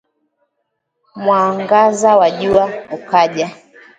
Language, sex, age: Swahili, female, 19-29